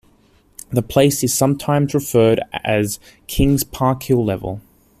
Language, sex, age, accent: English, male, 19-29, Australian English